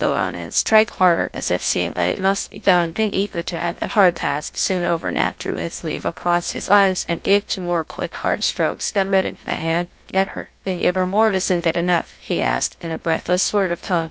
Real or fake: fake